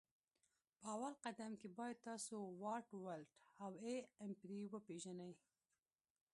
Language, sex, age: Pashto, female, 19-29